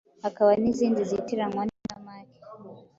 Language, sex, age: Kinyarwanda, female, 19-29